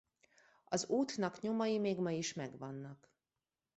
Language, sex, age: Hungarian, female, 30-39